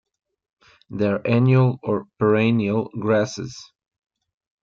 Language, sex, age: English, male, 19-29